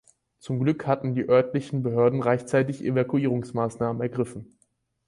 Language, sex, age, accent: German, male, 19-29, Deutschland Deutsch